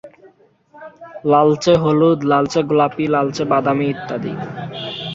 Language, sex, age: Bengali, male, under 19